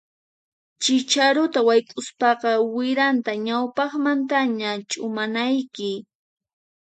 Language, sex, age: Puno Quechua, female, 19-29